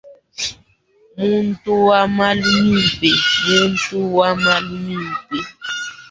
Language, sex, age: Luba-Lulua, female, 19-29